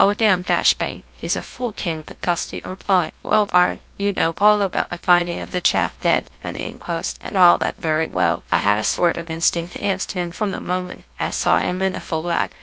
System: TTS, GlowTTS